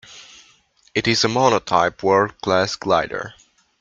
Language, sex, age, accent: English, male, 19-29, United States English